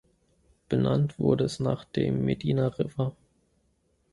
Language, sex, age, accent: German, male, 19-29, Deutschland Deutsch